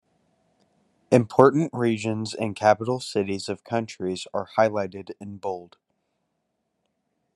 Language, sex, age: English, male, 19-29